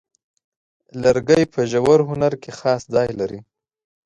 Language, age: Pashto, 19-29